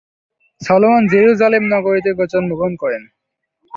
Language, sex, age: Bengali, male, under 19